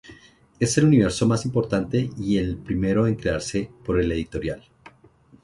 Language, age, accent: Spanish, 40-49, Andino-Pacífico: Colombia, Perú, Ecuador, oeste de Bolivia y Venezuela andina